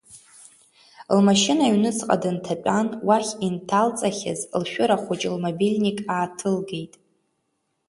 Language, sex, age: Abkhazian, female, under 19